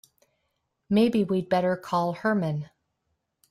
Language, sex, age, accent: English, female, 50-59, United States English